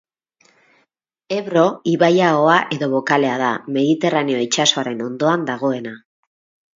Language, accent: Basque, Mendebalekoa (Araba, Bizkaia, Gipuzkoako mendebaleko herri batzuk)